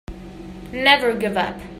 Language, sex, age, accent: English, female, 19-29, England English